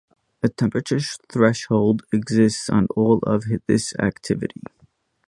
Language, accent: English, United States English